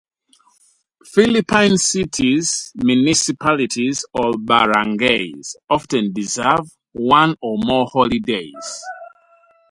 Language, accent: English, Southern African (South Africa, Zimbabwe, Namibia)